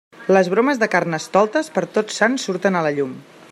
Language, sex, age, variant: Catalan, female, 30-39, Central